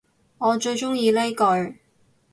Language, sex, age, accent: Cantonese, female, 30-39, 广州音